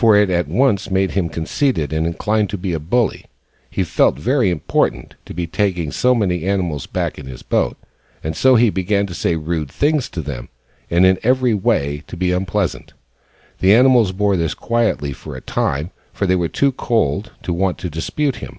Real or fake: real